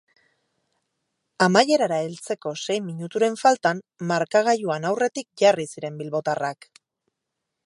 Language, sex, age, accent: Basque, female, 30-39, Erdialdekoa edo Nafarra (Gipuzkoa, Nafarroa)